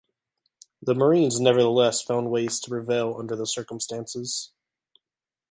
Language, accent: English, United States English